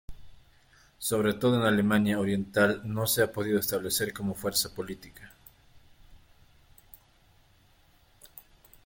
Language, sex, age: Spanish, male, 30-39